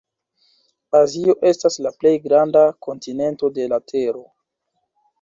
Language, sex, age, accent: Esperanto, male, 19-29, Internacia